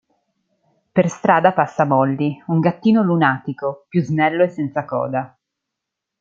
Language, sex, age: Italian, female, 30-39